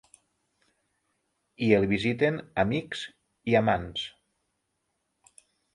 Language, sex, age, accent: Catalan, male, 40-49, Lleidatà